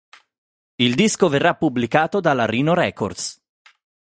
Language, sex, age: Italian, male, 30-39